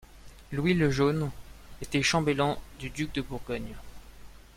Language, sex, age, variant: French, male, 19-29, Français de métropole